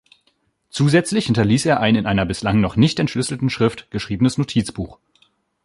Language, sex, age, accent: German, male, 19-29, Deutschland Deutsch